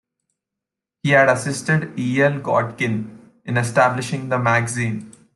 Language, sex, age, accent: English, male, 19-29, India and South Asia (India, Pakistan, Sri Lanka)